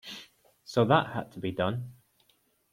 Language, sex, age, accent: English, male, 19-29, England English